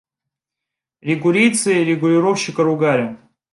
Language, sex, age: Russian, male, 19-29